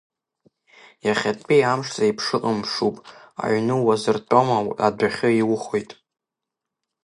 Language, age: Abkhazian, under 19